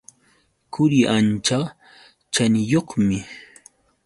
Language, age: Yauyos Quechua, 30-39